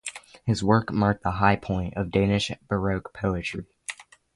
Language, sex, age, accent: English, male, under 19, United States English